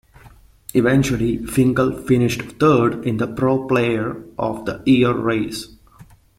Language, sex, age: English, male, 19-29